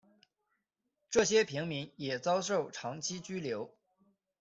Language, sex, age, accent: Chinese, male, 19-29, 出生地：山西省